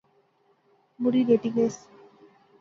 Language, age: Pahari-Potwari, 19-29